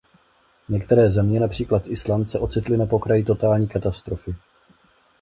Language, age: Czech, 30-39